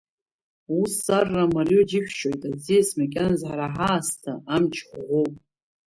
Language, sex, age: Abkhazian, female, 40-49